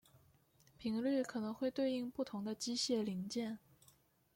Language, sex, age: Chinese, female, 19-29